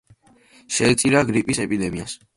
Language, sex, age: Georgian, male, 19-29